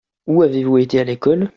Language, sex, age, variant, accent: French, male, 19-29, Français d'Europe, Français de Suisse